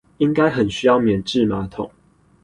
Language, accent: Chinese, 出生地：新北市